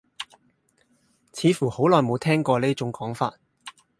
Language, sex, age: Cantonese, male, 19-29